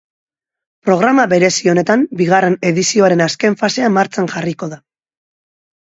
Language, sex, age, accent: Basque, female, 40-49, Mendebalekoa (Araba, Bizkaia, Gipuzkoako mendebaleko herri batzuk)